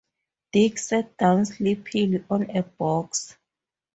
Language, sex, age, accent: English, female, 30-39, Southern African (South Africa, Zimbabwe, Namibia)